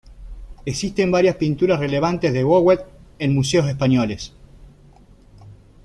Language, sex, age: Spanish, male, 40-49